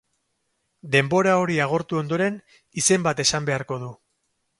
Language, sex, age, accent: Basque, male, 40-49, Mendebalekoa (Araba, Bizkaia, Gipuzkoako mendebaleko herri batzuk)